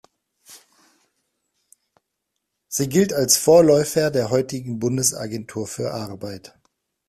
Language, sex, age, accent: German, male, 40-49, Deutschland Deutsch